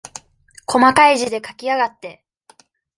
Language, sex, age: Japanese, female, 19-29